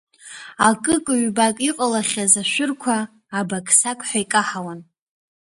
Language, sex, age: Abkhazian, female, 19-29